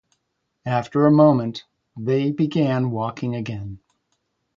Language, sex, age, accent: English, male, 50-59, United States English